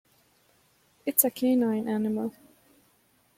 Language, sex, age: English, female, 19-29